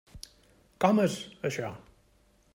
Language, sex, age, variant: Catalan, male, 40-49, Balear